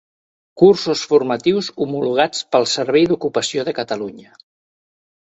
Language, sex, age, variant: Catalan, male, 60-69, Central